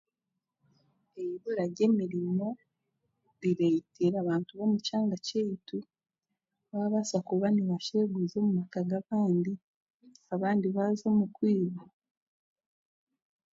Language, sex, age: Chiga, female, 19-29